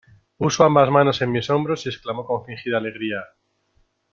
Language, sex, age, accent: Spanish, male, 40-49, España: Centro-Sur peninsular (Madrid, Toledo, Castilla-La Mancha)